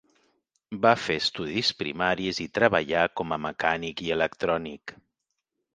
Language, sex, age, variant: Catalan, male, 40-49, Central